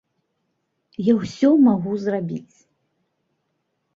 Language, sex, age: Belarusian, female, 40-49